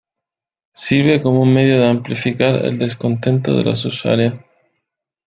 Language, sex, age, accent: Spanish, male, 40-49, España: Sur peninsular (Andalucia, Extremadura, Murcia)